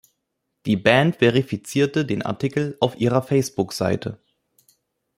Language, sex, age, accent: German, male, 19-29, Deutschland Deutsch